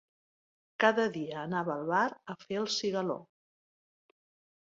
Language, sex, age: Catalan, female, 60-69